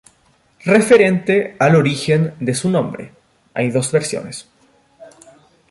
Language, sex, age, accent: Spanish, male, 19-29, Chileno: Chile, Cuyo